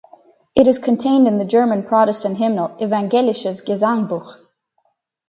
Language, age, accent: English, 19-29, Canadian English